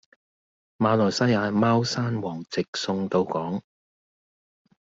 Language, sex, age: Cantonese, male, 50-59